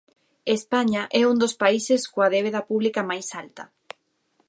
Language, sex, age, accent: Galician, female, 30-39, Normativo (estándar)